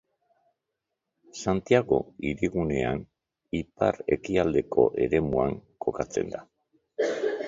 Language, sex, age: Basque, male, 60-69